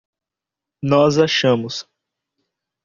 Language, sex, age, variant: Portuguese, male, 19-29, Portuguese (Brasil)